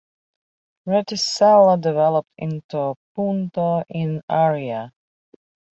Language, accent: English, United States English